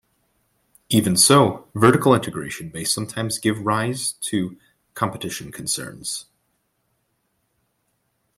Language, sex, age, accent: English, male, 19-29, United States English